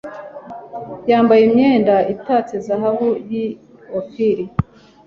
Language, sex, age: Kinyarwanda, female, 30-39